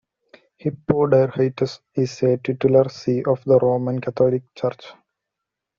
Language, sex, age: English, male, 19-29